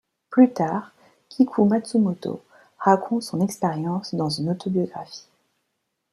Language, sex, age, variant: French, female, 19-29, Français de métropole